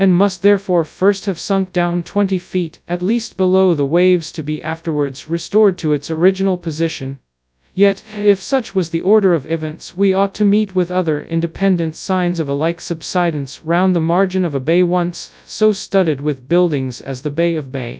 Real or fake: fake